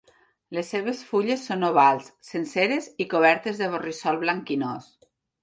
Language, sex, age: Catalan, female, under 19